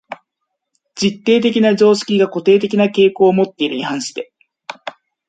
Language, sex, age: Japanese, male, 19-29